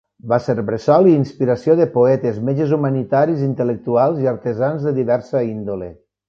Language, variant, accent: Catalan, Valencià meridional, valencià